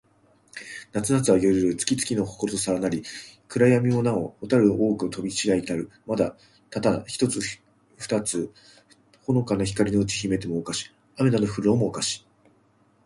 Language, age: Japanese, 30-39